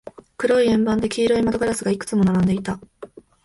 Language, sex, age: Japanese, female, 19-29